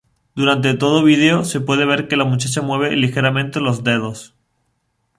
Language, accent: Spanish, España: Sur peninsular (Andalucia, Extremadura, Murcia)